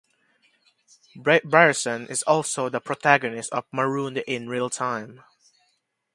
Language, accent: English, Filipino